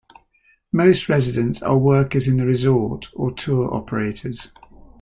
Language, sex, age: English, male, 60-69